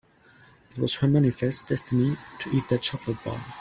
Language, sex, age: English, male, 19-29